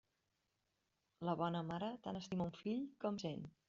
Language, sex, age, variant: Catalan, female, 30-39, Central